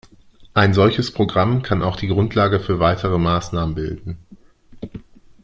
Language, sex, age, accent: German, male, 30-39, Deutschland Deutsch